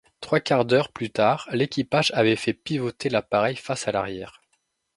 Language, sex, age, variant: French, male, 19-29, Français de métropole